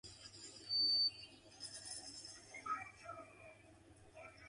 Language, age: English, 19-29